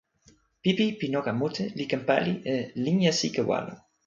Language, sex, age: Toki Pona, male, 19-29